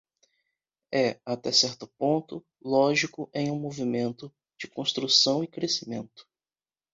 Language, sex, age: Portuguese, male, 19-29